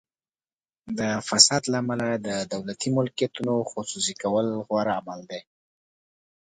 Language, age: Pashto, 19-29